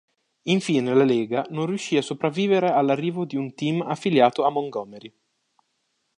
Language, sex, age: Italian, male, 19-29